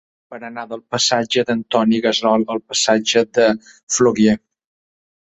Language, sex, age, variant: Catalan, male, 40-49, Central